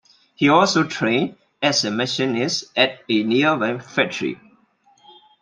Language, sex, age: English, male, 40-49